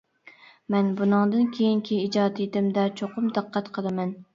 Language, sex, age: Uyghur, female, 30-39